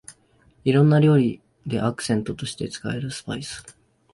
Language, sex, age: Japanese, male, 19-29